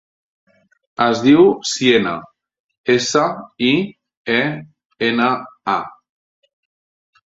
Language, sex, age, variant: Catalan, male, 40-49, Central